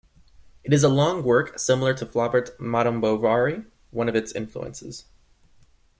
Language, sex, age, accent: English, male, 19-29, United States English